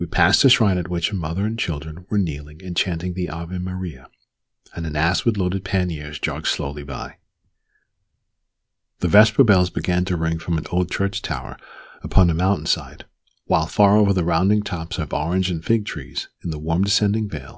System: none